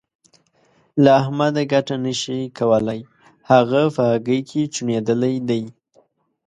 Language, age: Pashto, 19-29